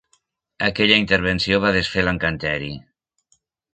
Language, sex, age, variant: Catalan, male, 60-69, Nord-Occidental